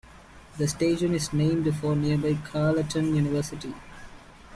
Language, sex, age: English, male, under 19